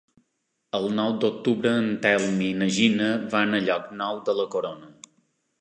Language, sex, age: Catalan, male, 50-59